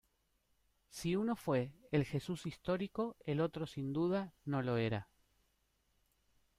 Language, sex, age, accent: Spanish, female, 50-59, Rioplatense: Argentina, Uruguay, este de Bolivia, Paraguay